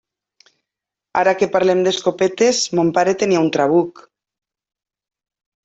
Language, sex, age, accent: Catalan, female, 50-59, valencià